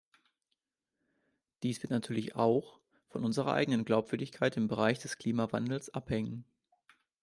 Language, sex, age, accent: German, male, 19-29, Deutschland Deutsch